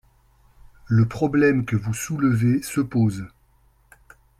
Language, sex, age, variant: French, male, 50-59, Français de métropole